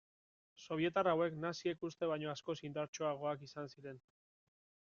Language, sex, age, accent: Basque, male, 30-39, Erdialdekoa edo Nafarra (Gipuzkoa, Nafarroa)